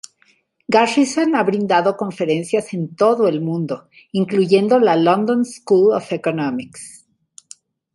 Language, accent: Spanish, México